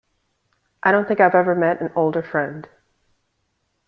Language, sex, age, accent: English, female, 40-49, United States English